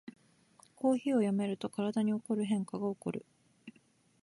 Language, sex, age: Japanese, female, 30-39